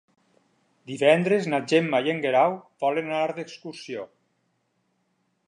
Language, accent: Catalan, valencià